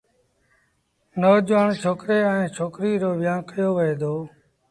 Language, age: Sindhi Bhil, 40-49